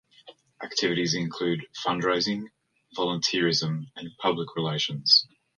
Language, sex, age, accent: English, male, 19-29, Australian English